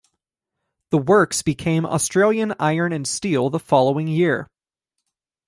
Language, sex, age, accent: English, male, 19-29, United States English